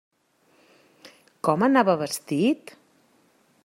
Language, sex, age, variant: Catalan, female, 40-49, Central